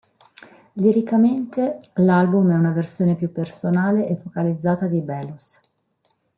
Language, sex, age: Italian, female, 40-49